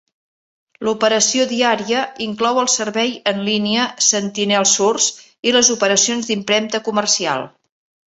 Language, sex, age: Catalan, female, 60-69